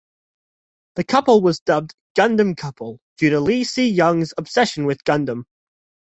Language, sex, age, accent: English, male, under 19, New Zealand English